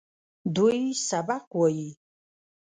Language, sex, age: Pashto, female, 50-59